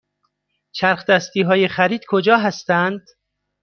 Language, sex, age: Persian, male, 30-39